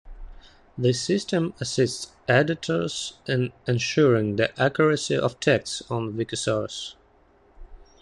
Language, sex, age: English, male, 19-29